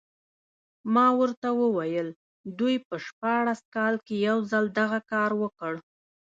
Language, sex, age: Pashto, female, 30-39